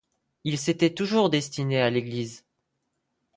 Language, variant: French, Français de métropole